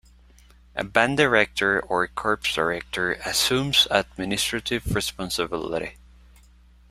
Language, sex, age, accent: English, male, 19-29, United States English